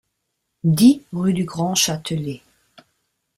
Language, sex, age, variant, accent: French, female, 50-59, Français d'Europe, Français d’Allemagne